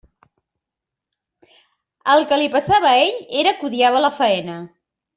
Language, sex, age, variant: Catalan, female, 50-59, Central